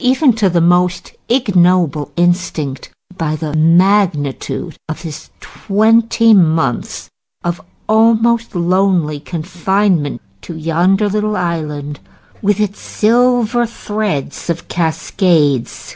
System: none